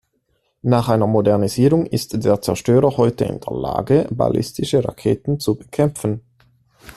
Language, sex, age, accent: German, male, 19-29, Schweizerdeutsch